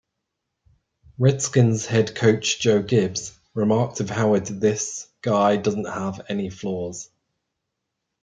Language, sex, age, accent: English, male, 30-39, England English